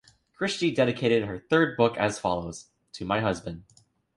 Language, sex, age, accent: English, male, 19-29, United States English